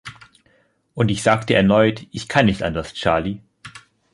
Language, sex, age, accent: German, male, 19-29, Deutschland Deutsch